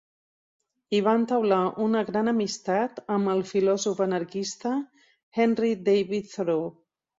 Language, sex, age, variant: Catalan, female, 50-59, Central